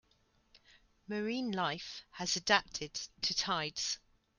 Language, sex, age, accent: English, female, 50-59, England English